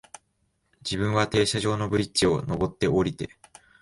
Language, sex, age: Japanese, male, 19-29